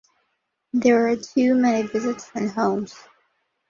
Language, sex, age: English, female, under 19